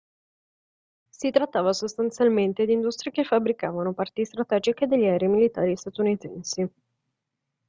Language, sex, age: Italian, female, 19-29